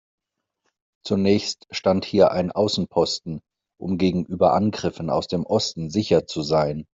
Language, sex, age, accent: German, male, 30-39, Deutschland Deutsch